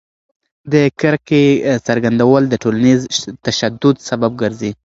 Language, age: Pashto, 19-29